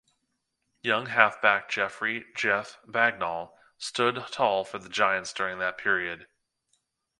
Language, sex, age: English, male, 30-39